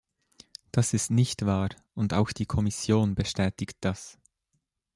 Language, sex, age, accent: German, male, 19-29, Schweizerdeutsch